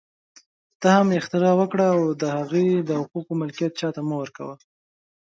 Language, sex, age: Pashto, male, 19-29